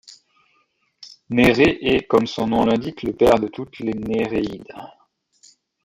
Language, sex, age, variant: French, male, 30-39, Français de métropole